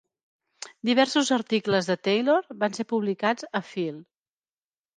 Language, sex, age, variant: Catalan, female, 40-49, Central